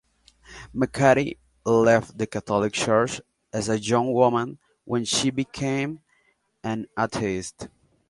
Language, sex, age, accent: English, male, 30-39, United States English